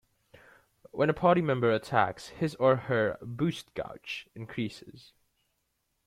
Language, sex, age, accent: English, male, 19-29, Australian English